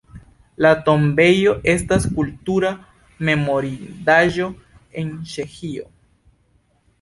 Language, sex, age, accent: Esperanto, male, 19-29, Internacia